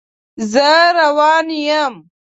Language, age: Pashto, 19-29